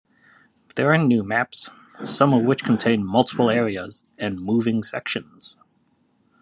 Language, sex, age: English, male, 30-39